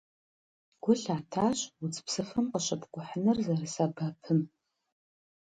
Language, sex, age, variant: Kabardian, female, 50-59, Адыгэбзэ (Къэбэрдей, Кирил, псоми зэдай)